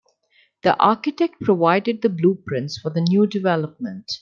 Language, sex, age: English, female, under 19